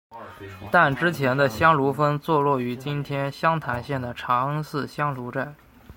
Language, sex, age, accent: Chinese, male, 19-29, 出生地：江苏省